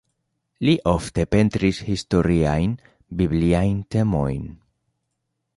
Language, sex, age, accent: Esperanto, male, 19-29, Internacia